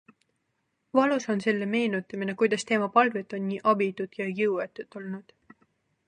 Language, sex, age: Estonian, female, 19-29